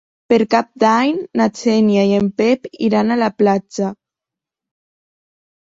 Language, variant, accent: Catalan, Septentrional, septentrional